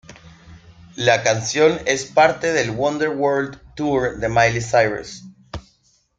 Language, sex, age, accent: Spanish, male, 30-39, Andino-Pacífico: Colombia, Perú, Ecuador, oeste de Bolivia y Venezuela andina